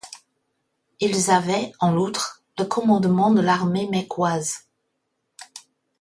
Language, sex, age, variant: French, female, 50-59, Français de métropole